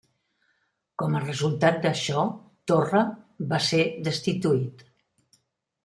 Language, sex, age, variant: Catalan, female, 70-79, Central